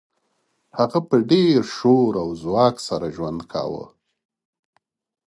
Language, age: Pashto, 40-49